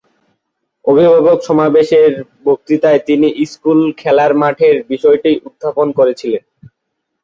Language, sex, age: Bengali, male, 19-29